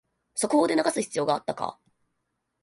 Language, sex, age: Japanese, female, 19-29